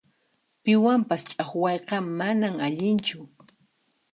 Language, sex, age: Puno Quechua, female, 19-29